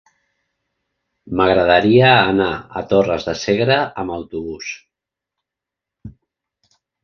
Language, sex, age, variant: Catalan, male, 40-49, Central